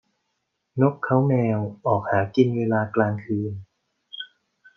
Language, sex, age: Thai, male, 40-49